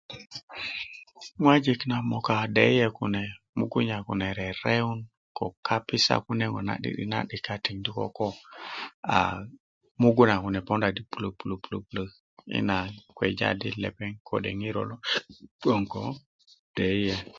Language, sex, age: Kuku, male, 30-39